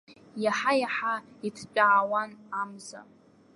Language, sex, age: Abkhazian, female, 19-29